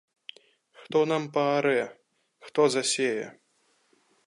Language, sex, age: Belarusian, male, 19-29